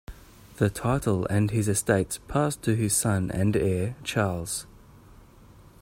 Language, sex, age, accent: English, male, 30-39, Australian English